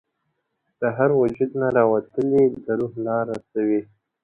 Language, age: Pashto, 19-29